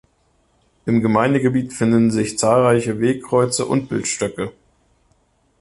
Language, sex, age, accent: German, male, 30-39, Deutschland Deutsch